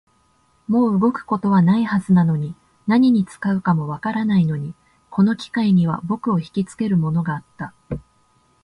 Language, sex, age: Japanese, female, 19-29